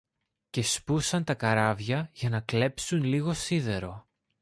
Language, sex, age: Greek, male, 19-29